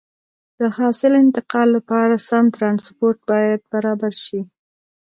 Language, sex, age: Pashto, female, 30-39